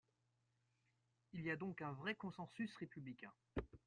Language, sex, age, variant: French, male, 30-39, Français de métropole